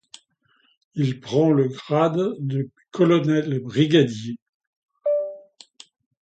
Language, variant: French, Français de métropole